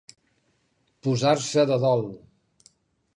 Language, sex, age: Catalan, male, 50-59